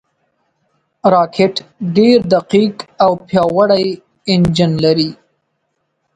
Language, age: Pashto, 19-29